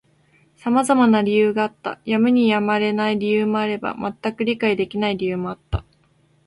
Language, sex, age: Japanese, female, 19-29